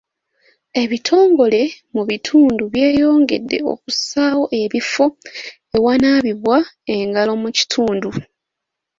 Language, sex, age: Ganda, female, 19-29